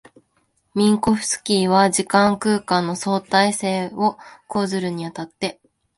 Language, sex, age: Japanese, female, 19-29